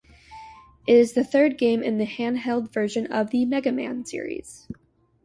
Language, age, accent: English, 19-29, United States English